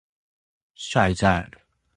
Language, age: Chinese, 30-39